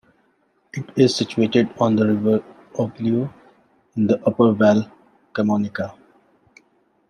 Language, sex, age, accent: English, male, 40-49, India and South Asia (India, Pakistan, Sri Lanka)